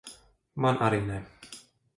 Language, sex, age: Latvian, male, 30-39